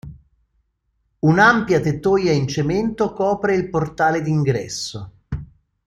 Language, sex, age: Italian, male, 60-69